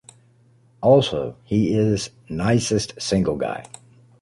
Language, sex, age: English, male, 50-59